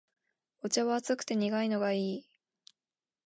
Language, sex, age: Japanese, female, 19-29